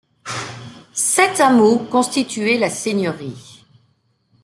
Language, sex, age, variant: French, female, 40-49, Français de métropole